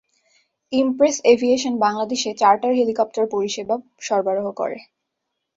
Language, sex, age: Bengali, female, 19-29